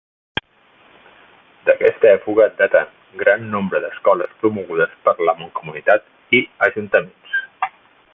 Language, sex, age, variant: Catalan, male, 40-49, Central